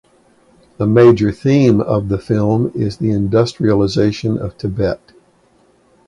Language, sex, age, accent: English, male, 60-69, United States English